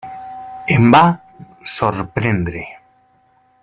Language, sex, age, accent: Catalan, male, 19-29, valencià